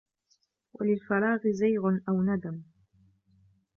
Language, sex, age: Arabic, female, 19-29